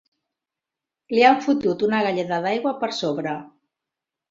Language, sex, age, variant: Catalan, female, 60-69, Central